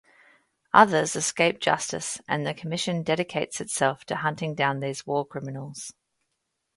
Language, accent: English, Australian English